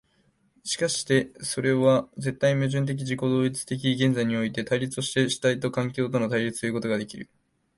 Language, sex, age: Japanese, male, 19-29